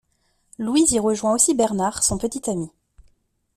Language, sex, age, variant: French, female, 19-29, Français de métropole